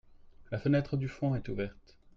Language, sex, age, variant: French, male, 30-39, Français de métropole